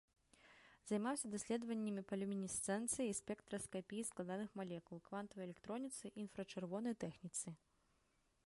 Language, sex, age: Belarusian, female, 19-29